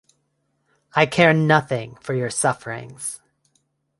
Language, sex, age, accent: English, female, 30-39, United States English